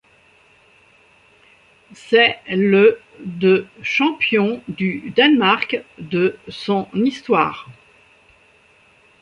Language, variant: French, Français de métropole